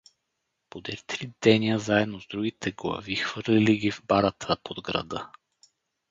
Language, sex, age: Bulgarian, male, 30-39